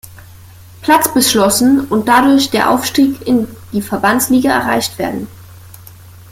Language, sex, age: German, female, under 19